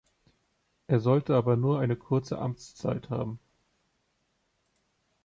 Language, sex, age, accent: German, male, 30-39, Deutschland Deutsch